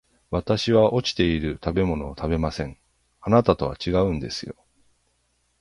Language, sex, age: Japanese, male, 40-49